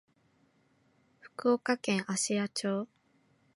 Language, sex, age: Japanese, female, 19-29